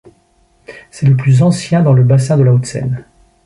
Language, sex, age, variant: French, male, 50-59, Français de métropole